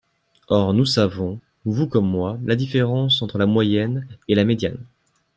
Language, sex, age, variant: French, male, 19-29, Français de métropole